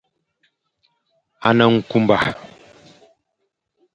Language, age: Fang, 40-49